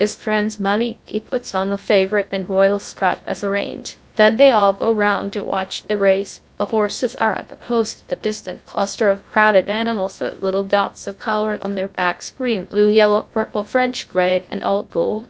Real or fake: fake